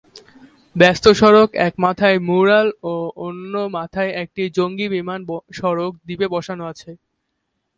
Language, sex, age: Bengali, male, under 19